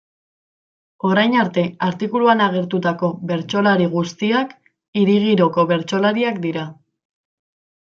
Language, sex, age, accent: Basque, female, 19-29, Mendebalekoa (Araba, Bizkaia, Gipuzkoako mendebaleko herri batzuk)